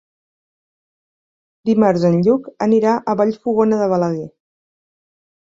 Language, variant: Catalan, Central